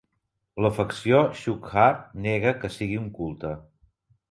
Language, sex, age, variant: Catalan, male, 50-59, Central